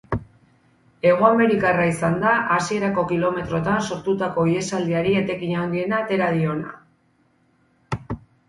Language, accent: Basque, Erdialdekoa edo Nafarra (Gipuzkoa, Nafarroa)